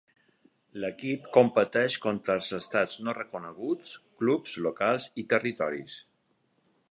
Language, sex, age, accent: Catalan, male, 50-59, mallorquí